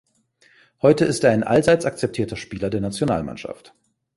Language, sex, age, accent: German, male, 40-49, Deutschland Deutsch